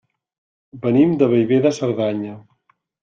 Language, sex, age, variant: Catalan, male, 50-59, Central